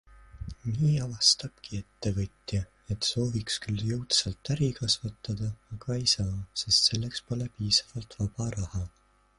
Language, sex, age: Estonian, male, 19-29